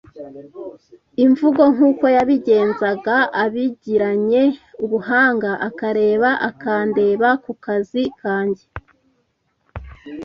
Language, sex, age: Kinyarwanda, female, 19-29